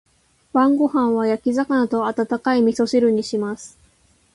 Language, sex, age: Japanese, female, 19-29